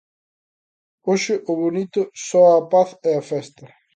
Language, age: Galician, 19-29